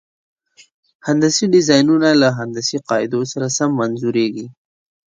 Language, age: Pashto, 19-29